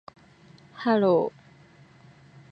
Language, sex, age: Japanese, female, 19-29